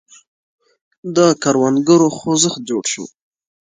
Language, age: Pashto, under 19